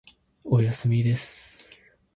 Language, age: Japanese, 19-29